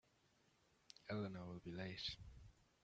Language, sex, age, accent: English, male, 19-29, Irish English